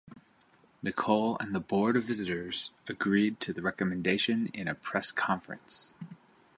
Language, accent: English, United States English